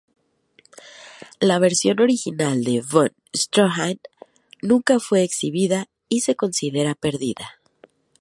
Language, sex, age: Spanish, female, 30-39